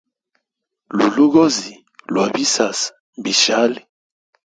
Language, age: Hemba, 19-29